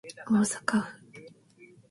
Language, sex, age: Japanese, female, 19-29